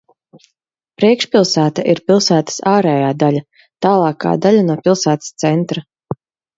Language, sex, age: Latvian, female, 30-39